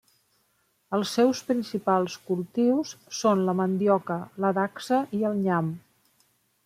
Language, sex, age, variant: Catalan, female, 50-59, Central